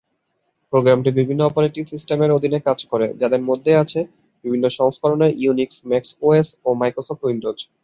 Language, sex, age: Bengali, male, 19-29